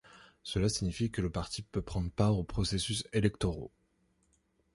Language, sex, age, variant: French, male, 19-29, Français de métropole